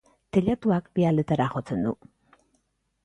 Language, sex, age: Basque, female, 40-49